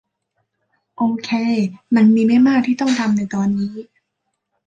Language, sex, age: Thai, female, 19-29